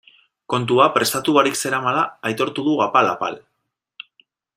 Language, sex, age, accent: Basque, male, 30-39, Mendebalekoa (Araba, Bizkaia, Gipuzkoako mendebaleko herri batzuk)